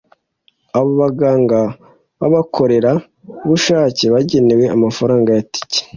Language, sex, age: Kinyarwanda, male, 19-29